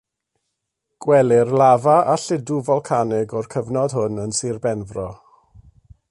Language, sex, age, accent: Welsh, male, 30-39, Y Deyrnas Unedig Cymraeg